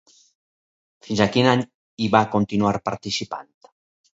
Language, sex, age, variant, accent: Catalan, male, 60-69, Valencià meridional, valencià